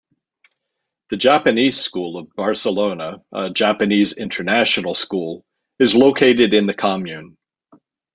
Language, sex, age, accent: English, male, 50-59, United States English